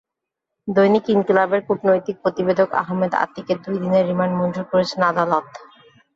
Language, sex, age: Bengali, female, 30-39